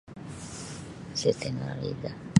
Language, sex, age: Sabah Bisaya, female, 50-59